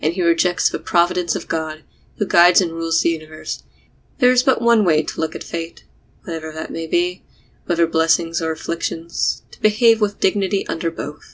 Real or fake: real